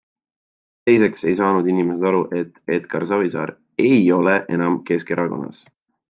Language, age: Estonian, 19-29